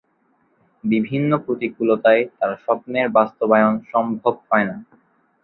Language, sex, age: Bengali, male, 19-29